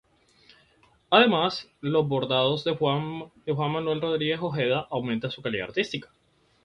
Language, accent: Spanish, Caribe: Cuba, Venezuela, Puerto Rico, República Dominicana, Panamá, Colombia caribeña, México caribeño, Costa del golfo de México